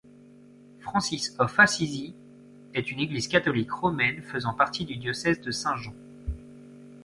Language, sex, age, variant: French, male, 30-39, Français de métropole